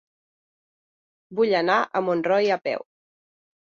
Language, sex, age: Catalan, female, 30-39